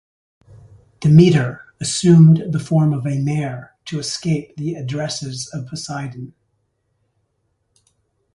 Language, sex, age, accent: English, male, 70-79, United States English